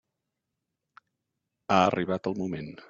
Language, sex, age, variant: Catalan, male, 50-59, Central